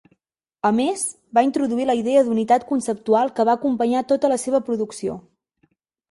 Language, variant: Catalan, Central